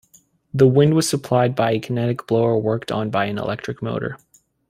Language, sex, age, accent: English, male, 19-29, United States English